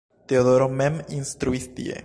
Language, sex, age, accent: Esperanto, male, 19-29, Internacia